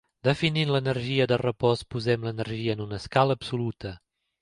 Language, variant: Catalan, Septentrional